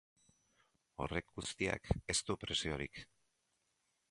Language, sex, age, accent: Basque, male, 40-49, Mendebalekoa (Araba, Bizkaia, Gipuzkoako mendebaleko herri batzuk)